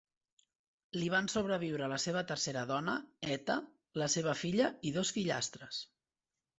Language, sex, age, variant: Catalan, male, 19-29, Central